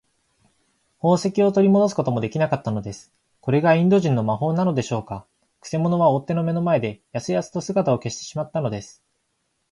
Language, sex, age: Japanese, male, 19-29